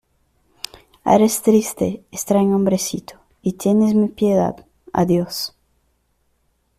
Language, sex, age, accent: Spanish, female, under 19, México